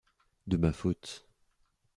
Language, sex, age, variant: French, male, 19-29, Français de métropole